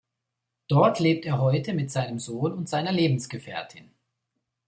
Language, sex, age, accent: German, male, 30-39, Deutschland Deutsch